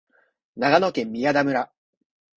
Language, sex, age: Japanese, male, 19-29